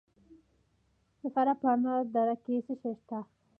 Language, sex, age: Pashto, female, under 19